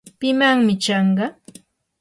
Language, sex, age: Yanahuanca Pasco Quechua, female, 30-39